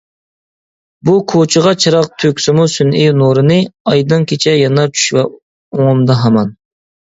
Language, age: Uyghur, 19-29